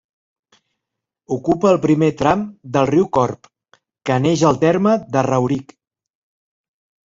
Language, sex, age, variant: Catalan, male, 40-49, Central